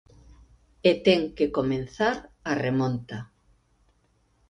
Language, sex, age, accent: Galician, female, 50-59, Oriental (común en zona oriental)